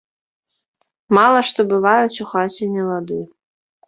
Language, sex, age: Belarusian, female, 19-29